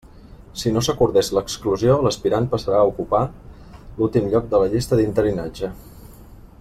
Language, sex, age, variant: Catalan, male, 30-39, Balear